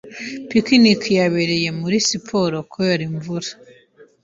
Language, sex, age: Kinyarwanda, female, 19-29